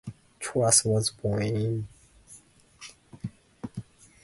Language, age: English, 19-29